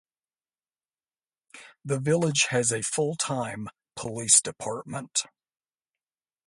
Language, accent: English, United States English